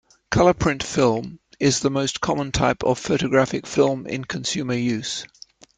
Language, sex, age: English, male, 70-79